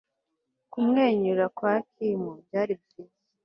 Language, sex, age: Kinyarwanda, female, 19-29